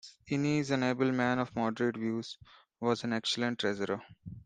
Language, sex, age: English, male, 30-39